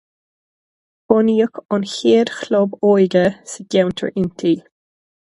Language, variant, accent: Irish, Gaeilge na Mumhan, Cainteoir líofa, ní ó dhúchas